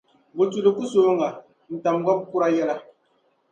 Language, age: Dagbani, 19-29